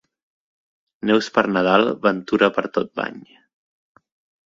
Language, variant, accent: Catalan, Central, central